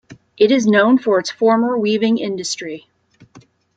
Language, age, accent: English, 30-39, United States English